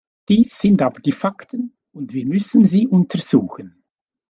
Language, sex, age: German, male, 60-69